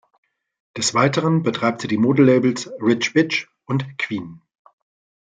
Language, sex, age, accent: German, male, 50-59, Deutschland Deutsch